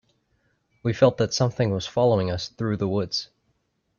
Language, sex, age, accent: English, male, 19-29, United States English